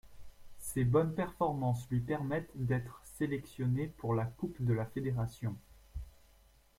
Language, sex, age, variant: French, male, 19-29, Français de métropole